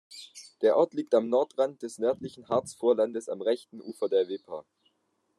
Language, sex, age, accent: German, male, under 19, Deutschland Deutsch